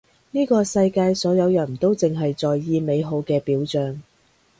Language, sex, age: Cantonese, female, 30-39